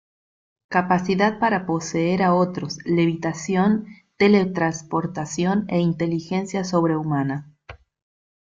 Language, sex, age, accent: Spanish, female, 40-49, Rioplatense: Argentina, Uruguay, este de Bolivia, Paraguay